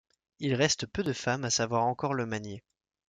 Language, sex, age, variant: French, male, 19-29, Français de métropole